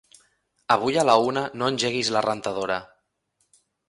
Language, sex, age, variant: Catalan, male, 19-29, Central